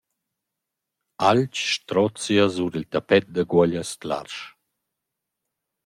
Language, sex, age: Romansh, male, 40-49